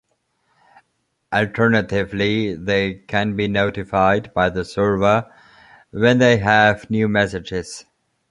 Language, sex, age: English, male, 30-39